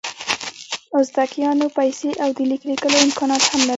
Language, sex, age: Pashto, female, 19-29